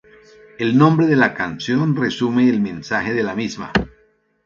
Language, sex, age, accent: Spanish, male, 60-69, Andino-Pacífico: Colombia, Perú, Ecuador, oeste de Bolivia y Venezuela andina